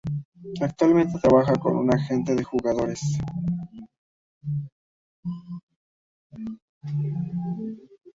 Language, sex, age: Spanish, male, 19-29